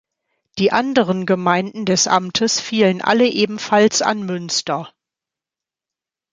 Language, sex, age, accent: German, female, 50-59, Deutschland Deutsch